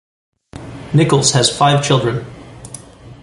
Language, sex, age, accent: English, male, 30-39, United States English